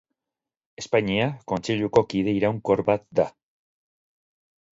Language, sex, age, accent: Basque, male, 50-59, Mendebalekoa (Araba, Bizkaia, Gipuzkoako mendebaleko herri batzuk)